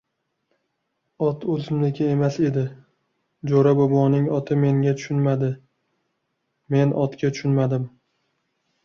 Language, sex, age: Uzbek, male, 19-29